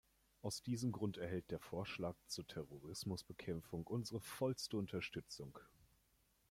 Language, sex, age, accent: German, male, 19-29, Deutschland Deutsch